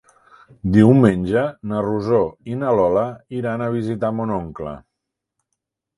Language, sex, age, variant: Catalan, male, 60-69, Central